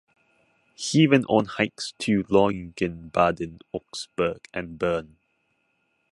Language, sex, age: English, male, 19-29